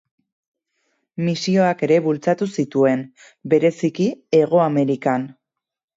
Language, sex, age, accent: Basque, female, 30-39, Erdialdekoa edo Nafarra (Gipuzkoa, Nafarroa)